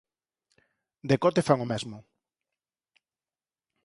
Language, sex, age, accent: Galician, male, 40-49, Normativo (estándar)